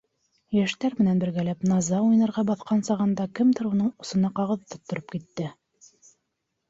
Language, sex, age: Bashkir, female, 19-29